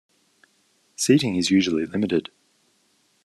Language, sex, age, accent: English, male, 30-39, Australian English